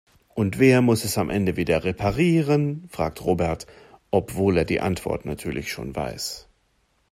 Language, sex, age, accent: German, male, 40-49, Deutschland Deutsch